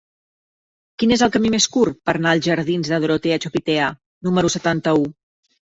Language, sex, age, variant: Catalan, female, 40-49, Central